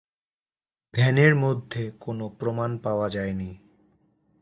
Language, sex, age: Bengali, male, 19-29